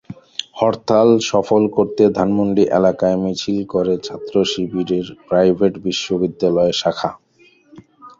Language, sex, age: Bengali, male, 19-29